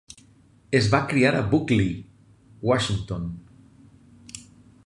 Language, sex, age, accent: Catalan, male, 40-49, valencià